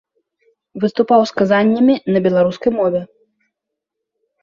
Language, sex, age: Belarusian, female, 30-39